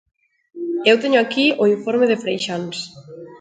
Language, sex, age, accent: Galician, female, 40-49, Central (gheada)